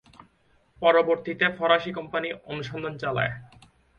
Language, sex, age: Bengali, male, 19-29